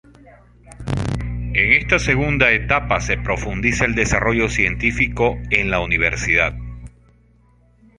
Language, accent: Spanish, Andino-Pacífico: Colombia, Perú, Ecuador, oeste de Bolivia y Venezuela andina